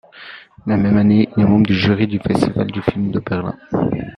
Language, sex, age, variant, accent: French, male, 30-39, Français d'Europe, Français de Suisse